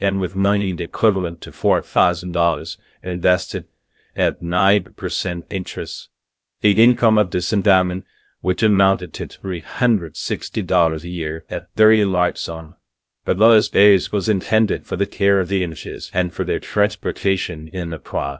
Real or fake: fake